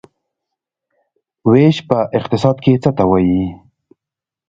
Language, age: Pashto, 19-29